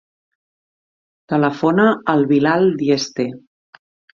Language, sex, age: Catalan, female, 40-49